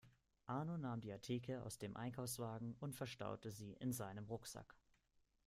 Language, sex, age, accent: German, male, 19-29, Deutschland Deutsch